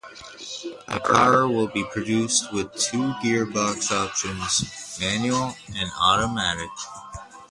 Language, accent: English, Canadian English